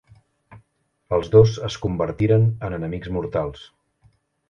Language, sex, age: Catalan, male, 50-59